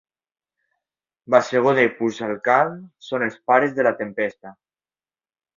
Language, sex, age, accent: Catalan, male, under 19, valencià